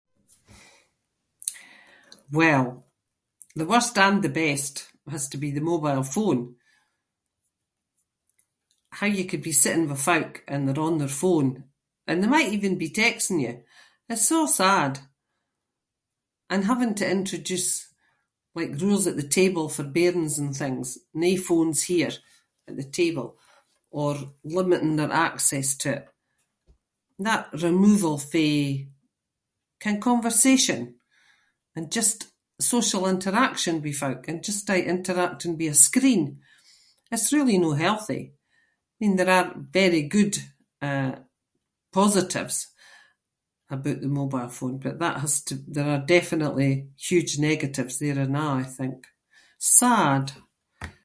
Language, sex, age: Scots, female, 70-79